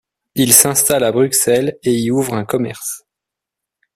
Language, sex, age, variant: French, male, 30-39, Français de métropole